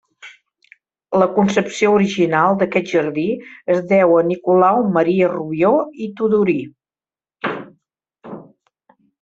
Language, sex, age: Catalan, male, 40-49